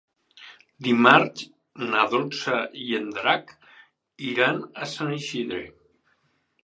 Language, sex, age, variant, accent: Catalan, male, 50-59, Valencià central, valencià